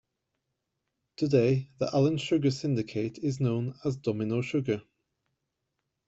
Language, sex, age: English, male, 30-39